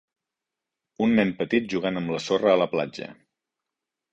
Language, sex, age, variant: Catalan, male, 40-49, Central